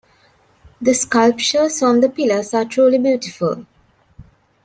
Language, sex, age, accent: English, female, 19-29, India and South Asia (India, Pakistan, Sri Lanka)